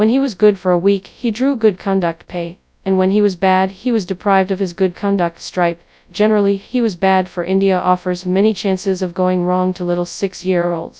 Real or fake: fake